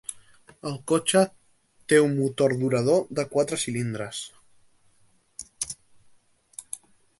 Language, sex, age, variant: Catalan, male, under 19, Central